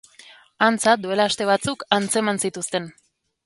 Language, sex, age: Basque, female, 30-39